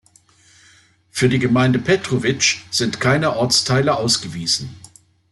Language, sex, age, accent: German, male, 60-69, Deutschland Deutsch